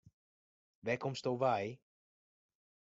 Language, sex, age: Western Frisian, male, 19-29